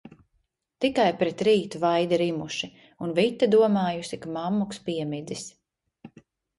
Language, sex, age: Latvian, female, 30-39